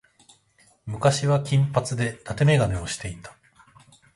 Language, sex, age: Japanese, male, 30-39